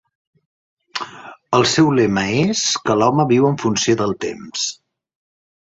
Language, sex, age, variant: Catalan, male, 19-29, Central